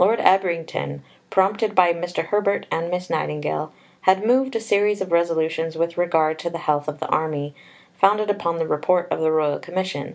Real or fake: real